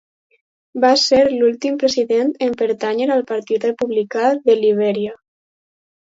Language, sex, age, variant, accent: Catalan, female, under 19, Alacantí, valencià